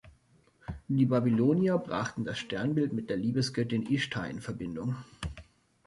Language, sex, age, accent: German, male, 30-39, Deutschland Deutsch